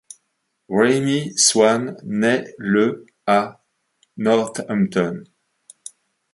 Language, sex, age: French, male, 60-69